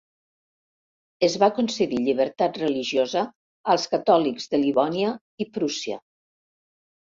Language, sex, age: Catalan, female, 60-69